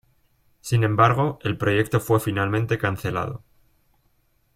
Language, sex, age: Spanish, male, 19-29